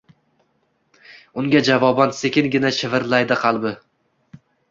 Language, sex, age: Uzbek, male, under 19